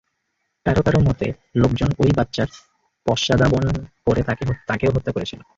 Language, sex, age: Bengali, male, 19-29